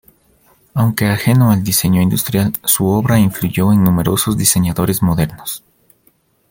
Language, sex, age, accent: Spanish, male, 30-39, Andino-Pacífico: Colombia, Perú, Ecuador, oeste de Bolivia y Venezuela andina